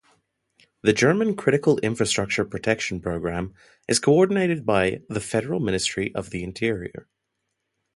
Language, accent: English, Southern African (South Africa, Zimbabwe, Namibia)